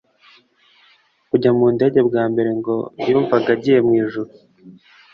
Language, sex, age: Kinyarwanda, male, 19-29